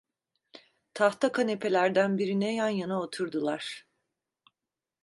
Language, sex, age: Turkish, female, 40-49